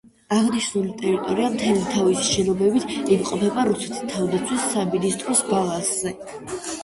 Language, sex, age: Georgian, female, under 19